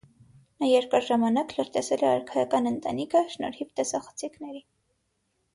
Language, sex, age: Armenian, female, under 19